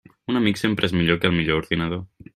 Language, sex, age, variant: Catalan, male, 19-29, Central